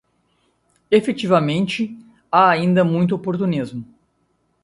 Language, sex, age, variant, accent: Portuguese, male, 30-39, Portuguese (Brasil), Gaucho